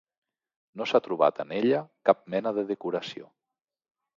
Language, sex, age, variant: Catalan, male, 40-49, Central